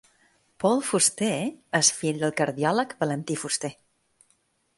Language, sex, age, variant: Catalan, female, 40-49, Balear